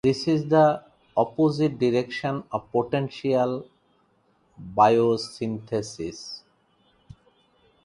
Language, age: English, 40-49